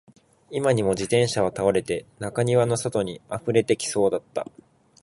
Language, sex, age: Japanese, male, 19-29